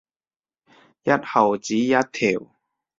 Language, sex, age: Cantonese, male, 30-39